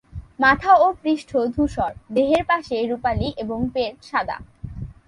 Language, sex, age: Bengali, female, 19-29